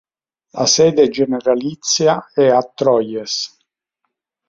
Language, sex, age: Italian, male, 60-69